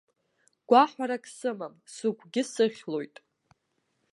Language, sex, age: Abkhazian, female, 19-29